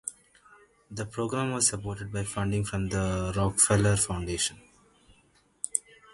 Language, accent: English, India and South Asia (India, Pakistan, Sri Lanka)